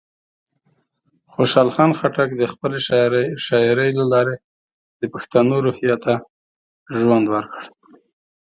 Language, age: Pashto, 40-49